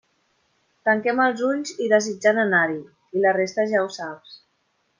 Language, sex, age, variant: Catalan, female, 30-39, Central